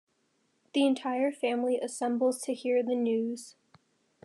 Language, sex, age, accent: English, female, under 19, United States English